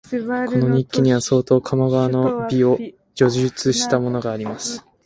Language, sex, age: Japanese, male, 19-29